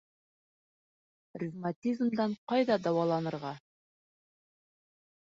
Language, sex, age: Bashkir, female, 30-39